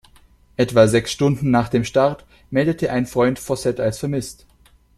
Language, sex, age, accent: German, male, 19-29, Deutschland Deutsch